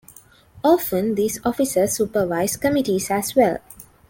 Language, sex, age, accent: English, female, 19-29, India and South Asia (India, Pakistan, Sri Lanka)